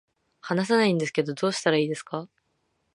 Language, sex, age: Japanese, female, 19-29